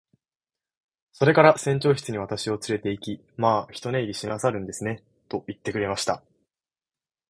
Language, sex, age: Japanese, male, 19-29